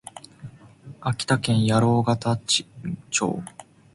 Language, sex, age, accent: Japanese, male, 19-29, 標準語